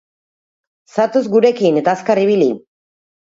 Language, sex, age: Basque, female, 40-49